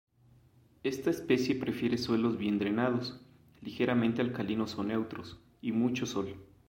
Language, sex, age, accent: Spanish, male, 30-39, México